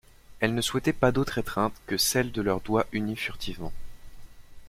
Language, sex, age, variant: French, male, 19-29, Français de métropole